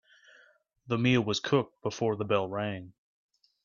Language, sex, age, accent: English, male, 19-29, United States English